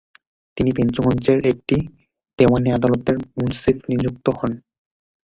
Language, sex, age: Bengali, male, 19-29